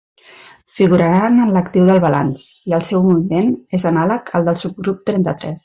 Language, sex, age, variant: Catalan, female, 40-49, Central